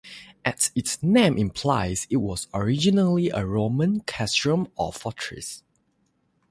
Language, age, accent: English, 19-29, United States English; Malaysian English